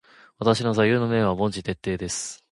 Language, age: Japanese, 19-29